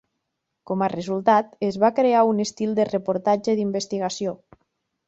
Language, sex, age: Catalan, female, 30-39